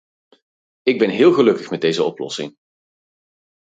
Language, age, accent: Dutch, 30-39, Nederlands Nederlands